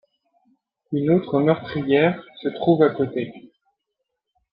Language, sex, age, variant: French, male, 30-39, Français de métropole